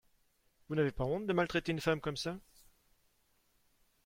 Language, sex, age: French, male, 40-49